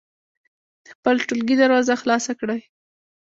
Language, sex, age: Pashto, female, 19-29